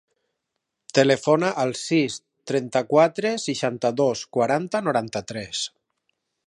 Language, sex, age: Catalan, male, 30-39